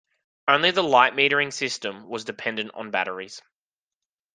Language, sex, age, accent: English, male, 19-29, Australian English